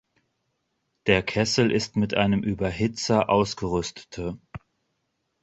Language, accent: German, Deutschland Deutsch